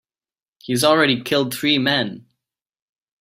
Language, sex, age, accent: English, male, 19-29, United States English